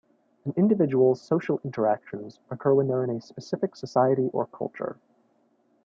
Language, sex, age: English, male, 19-29